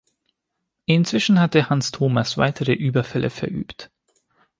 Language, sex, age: German, male, 19-29